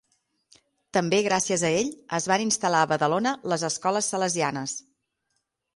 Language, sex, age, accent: Catalan, female, 19-29, nord-occidental; septentrional